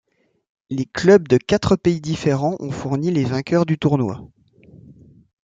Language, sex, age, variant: French, male, 19-29, Français de métropole